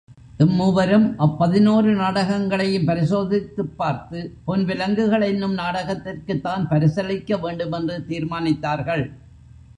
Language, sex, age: Tamil, male, 70-79